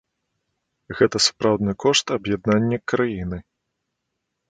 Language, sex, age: Belarusian, male, 40-49